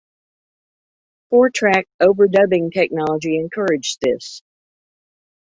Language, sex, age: English, female, 70-79